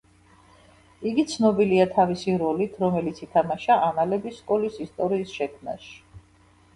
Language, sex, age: Georgian, female, 50-59